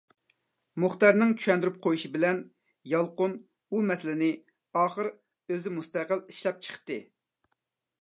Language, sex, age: Uyghur, male, 30-39